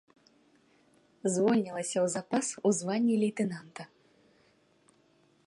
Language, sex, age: Belarusian, female, 19-29